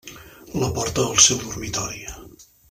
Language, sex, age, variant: Catalan, male, 50-59, Central